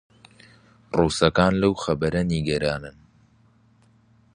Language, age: Central Kurdish, 19-29